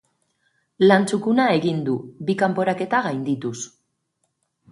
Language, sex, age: Basque, female, 40-49